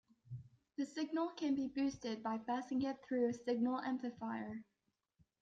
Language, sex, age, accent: English, female, under 19, England English